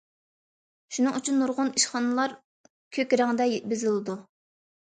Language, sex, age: Uyghur, female, under 19